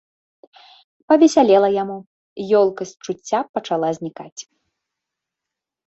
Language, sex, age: Belarusian, female, 19-29